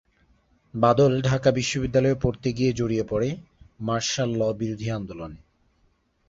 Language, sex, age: Bengali, male, 19-29